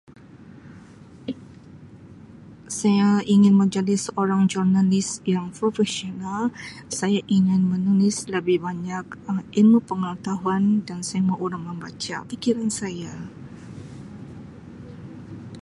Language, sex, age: Sabah Malay, female, 40-49